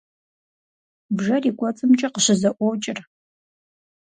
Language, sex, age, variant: Kabardian, female, 30-39, Адыгэбзэ (Къэбэрдей, Кирил, Урысей)